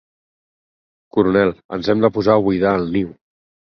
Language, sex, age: Catalan, male, 40-49